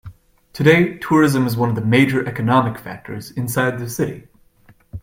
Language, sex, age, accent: English, male, 19-29, United States English